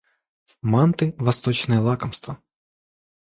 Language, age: Russian, 19-29